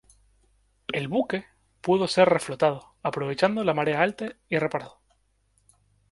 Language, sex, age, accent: Spanish, male, 19-29, España: Islas Canarias